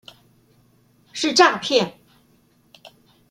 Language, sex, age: Chinese, female, 60-69